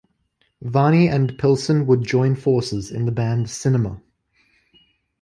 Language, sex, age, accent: English, male, 19-29, Australian English